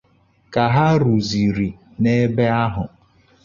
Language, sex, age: Igbo, male, 30-39